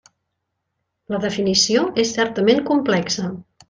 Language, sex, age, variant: Catalan, female, 50-59, Central